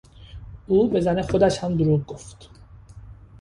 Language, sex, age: Persian, male, 30-39